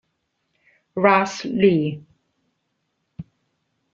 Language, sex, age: Italian, female, 40-49